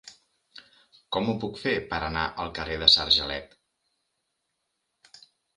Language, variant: Catalan, Central